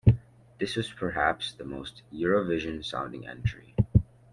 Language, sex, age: English, male, under 19